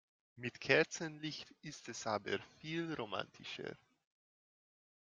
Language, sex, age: German, male, 30-39